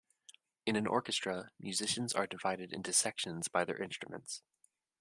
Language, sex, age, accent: English, male, 19-29, United States English